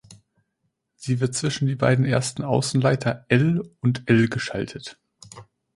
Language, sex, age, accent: German, male, 19-29, Deutschland Deutsch